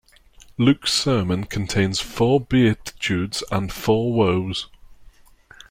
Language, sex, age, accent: English, male, 30-39, England English